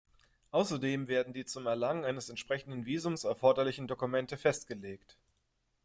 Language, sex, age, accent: German, male, 30-39, Deutschland Deutsch